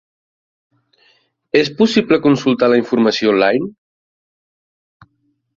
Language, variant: Catalan, Septentrional